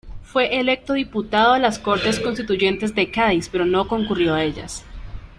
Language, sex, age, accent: Spanish, female, 19-29, Andino-Pacífico: Colombia, Perú, Ecuador, oeste de Bolivia y Venezuela andina